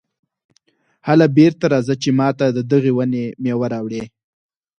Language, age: Pashto, 19-29